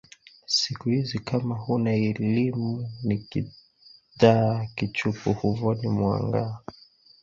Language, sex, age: Swahili, male, 30-39